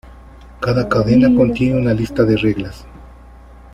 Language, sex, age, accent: Spanish, male, 40-49, Andino-Pacífico: Colombia, Perú, Ecuador, oeste de Bolivia y Venezuela andina